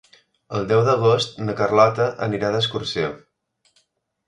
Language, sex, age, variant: Catalan, male, 19-29, Central